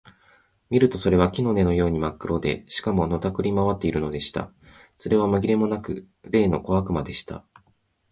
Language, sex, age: Japanese, male, 30-39